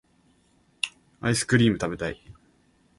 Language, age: Japanese, 19-29